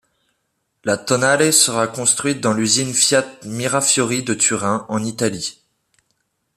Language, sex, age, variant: French, male, 19-29, Français de métropole